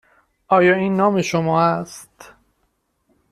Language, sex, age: Persian, male, 30-39